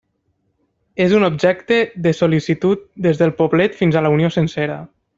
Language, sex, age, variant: Catalan, male, 19-29, Nord-Occidental